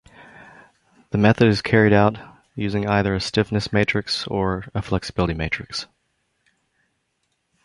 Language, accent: English, United States English